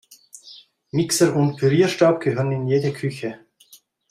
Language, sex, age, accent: German, male, 50-59, Schweizerdeutsch